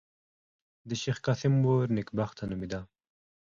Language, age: Pashto, 19-29